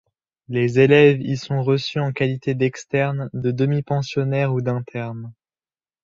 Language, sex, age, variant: French, male, 19-29, Français de métropole